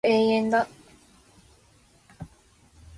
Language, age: Japanese, 19-29